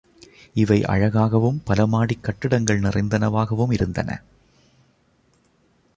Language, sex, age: Tamil, male, 30-39